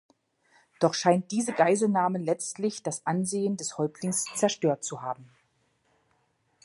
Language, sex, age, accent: German, female, 40-49, Deutschland Deutsch